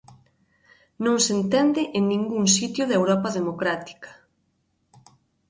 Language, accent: Galician, Normativo (estándar)